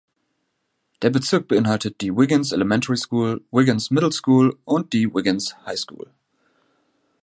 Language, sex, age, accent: German, male, 19-29, Deutschland Deutsch